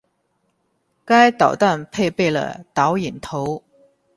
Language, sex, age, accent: Chinese, male, 19-29, 出生地：北京市